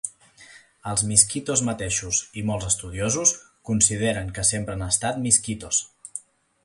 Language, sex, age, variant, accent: Catalan, male, 30-39, Central, central